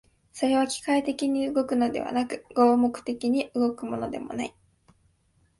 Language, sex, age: Japanese, female, 19-29